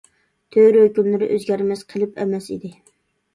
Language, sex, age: Uyghur, female, 30-39